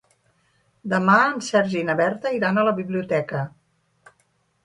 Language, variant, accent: Catalan, Central, central